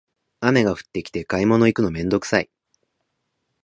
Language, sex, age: Japanese, male, 30-39